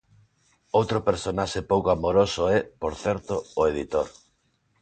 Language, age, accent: Galician, 40-49, Neofalante